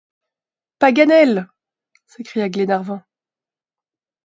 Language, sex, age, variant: French, female, 30-39, Français de métropole